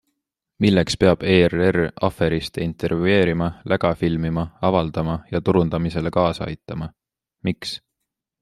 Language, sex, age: Estonian, male, 19-29